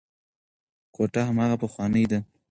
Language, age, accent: Pashto, 19-29, کندهاری لهجه